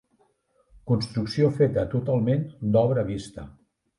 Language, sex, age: Catalan, male, 60-69